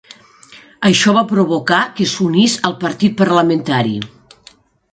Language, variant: Catalan, Nord-Occidental